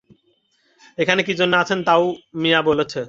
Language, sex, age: Bengali, male, 19-29